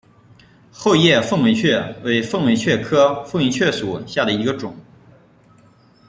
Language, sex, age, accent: Chinese, male, 30-39, 出生地：河南省